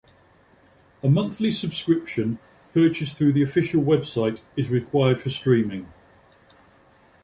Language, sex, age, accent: English, male, 50-59, England English